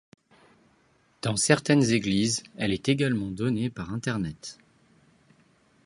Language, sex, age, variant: French, male, 19-29, Français de métropole